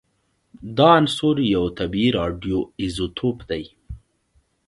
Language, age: Pashto, 19-29